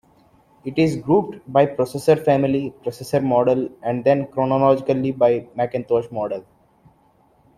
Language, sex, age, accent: English, male, 19-29, India and South Asia (India, Pakistan, Sri Lanka)